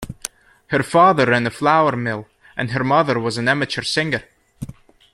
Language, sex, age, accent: English, male, 19-29, Scottish English